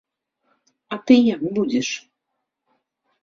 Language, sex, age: Belarusian, female, 40-49